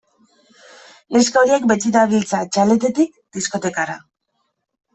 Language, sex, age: Basque, female, 30-39